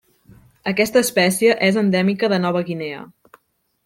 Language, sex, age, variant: Catalan, female, 19-29, Central